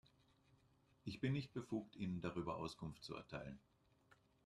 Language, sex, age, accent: German, male, 60-69, Deutschland Deutsch